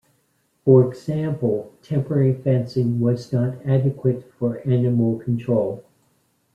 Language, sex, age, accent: English, male, 50-59, United States English